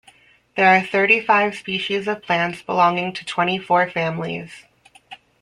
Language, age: English, 30-39